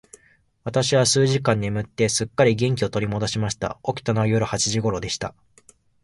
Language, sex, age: Japanese, male, 19-29